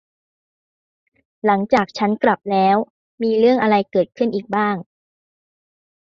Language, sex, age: Thai, female, under 19